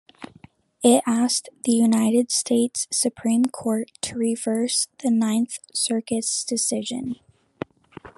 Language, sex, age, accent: English, female, under 19, United States English